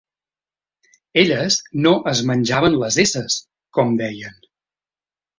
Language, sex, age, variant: Catalan, male, 30-39, Central